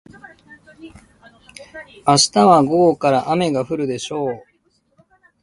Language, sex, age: Japanese, male, 30-39